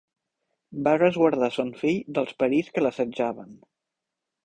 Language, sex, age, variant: Catalan, male, 19-29, Central